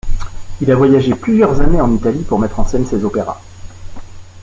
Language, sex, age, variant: French, male, 40-49, Français de métropole